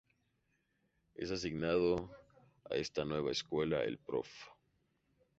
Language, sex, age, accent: Spanish, male, 19-29, México